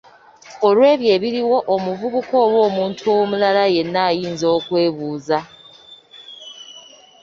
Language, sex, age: Ganda, female, 19-29